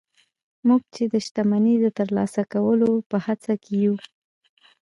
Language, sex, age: Pashto, female, 19-29